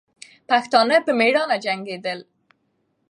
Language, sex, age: Pashto, female, under 19